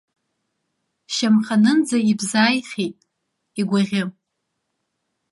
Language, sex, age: Abkhazian, female, 19-29